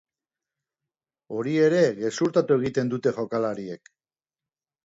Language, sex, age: Basque, male, 40-49